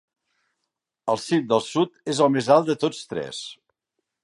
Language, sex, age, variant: Catalan, male, 70-79, Central